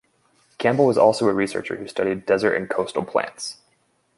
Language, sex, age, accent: English, male, 19-29, United States English